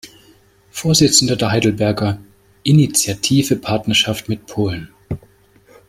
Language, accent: German, Deutschland Deutsch